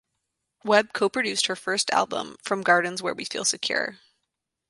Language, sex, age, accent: English, female, 19-29, United States English